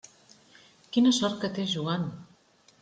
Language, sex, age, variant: Catalan, female, 50-59, Central